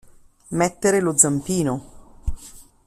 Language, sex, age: Italian, female, 50-59